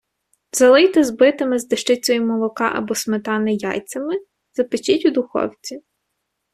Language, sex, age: Ukrainian, female, 30-39